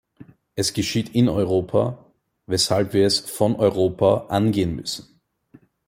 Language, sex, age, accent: German, male, 19-29, Österreichisches Deutsch